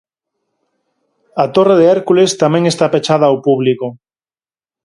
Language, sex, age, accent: Galician, male, 40-49, Normativo (estándar)